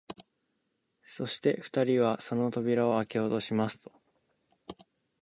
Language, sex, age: Japanese, male, 19-29